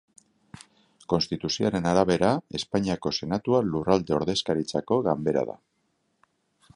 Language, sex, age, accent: Basque, male, 40-49, Mendebalekoa (Araba, Bizkaia, Gipuzkoako mendebaleko herri batzuk)